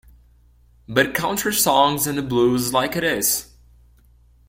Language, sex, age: English, male, under 19